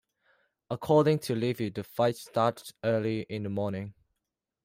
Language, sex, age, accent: English, male, 19-29, Hong Kong English